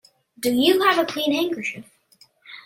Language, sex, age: English, male, under 19